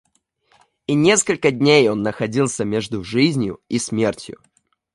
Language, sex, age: Russian, male, 19-29